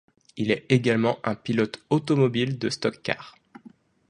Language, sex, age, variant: French, male, 19-29, Français de métropole